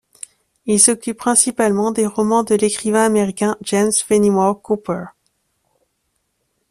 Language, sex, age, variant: French, female, 30-39, Français de métropole